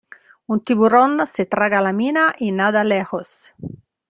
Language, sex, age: Spanish, female, 40-49